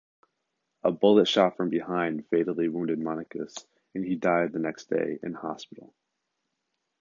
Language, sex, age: English, male, under 19